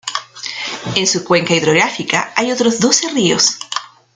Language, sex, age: Spanish, female, 50-59